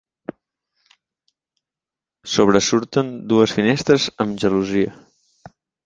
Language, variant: Catalan, Central